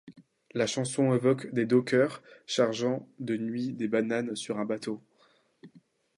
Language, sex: French, male